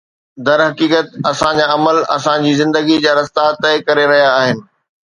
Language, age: Sindhi, 40-49